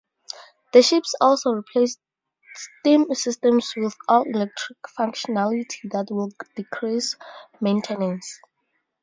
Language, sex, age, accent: English, female, 19-29, Southern African (South Africa, Zimbabwe, Namibia)